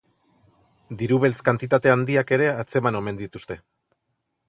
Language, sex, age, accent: Basque, male, 40-49, Mendebalekoa (Araba, Bizkaia, Gipuzkoako mendebaleko herri batzuk)